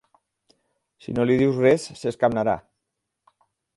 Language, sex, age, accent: Catalan, male, 50-59, valencià